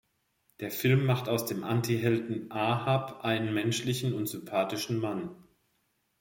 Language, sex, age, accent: German, female, 50-59, Deutschland Deutsch